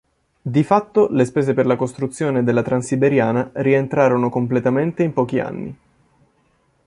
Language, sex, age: Italian, male, 19-29